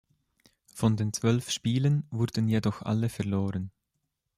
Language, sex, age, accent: German, male, 19-29, Schweizerdeutsch